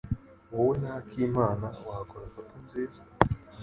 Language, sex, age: Kinyarwanda, male, 19-29